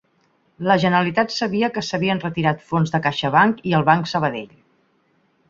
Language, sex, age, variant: Catalan, female, 40-49, Central